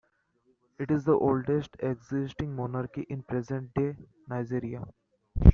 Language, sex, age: English, male, 19-29